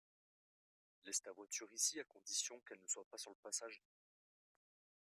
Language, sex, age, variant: French, male, 30-39, Français de métropole